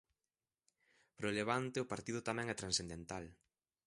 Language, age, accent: Galician, 19-29, Atlántico (seseo e gheada)